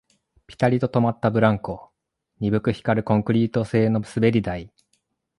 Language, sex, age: Japanese, male, 19-29